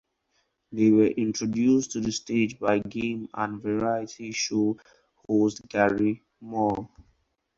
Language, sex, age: English, male, 19-29